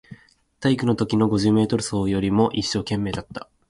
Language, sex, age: Japanese, male, 19-29